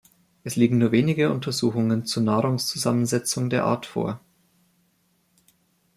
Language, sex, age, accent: German, male, 19-29, Deutschland Deutsch